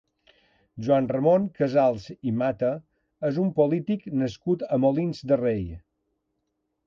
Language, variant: Catalan, Balear